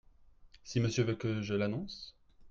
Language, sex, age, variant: French, male, 30-39, Français de métropole